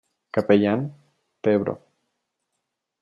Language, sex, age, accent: Spanish, female, 60-69, México